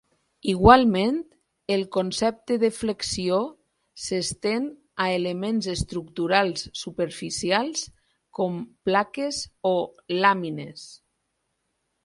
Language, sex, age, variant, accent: Catalan, female, 40-49, Tortosí, valencià